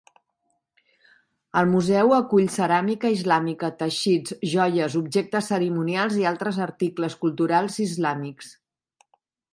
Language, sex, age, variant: Catalan, female, 60-69, Central